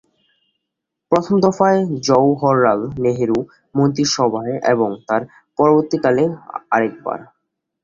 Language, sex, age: Bengali, male, under 19